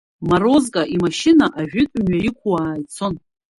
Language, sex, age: Abkhazian, female, 40-49